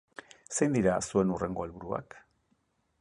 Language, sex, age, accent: Basque, male, 60-69, Erdialdekoa edo Nafarra (Gipuzkoa, Nafarroa)